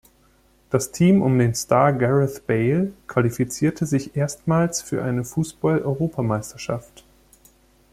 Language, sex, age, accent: German, male, 30-39, Deutschland Deutsch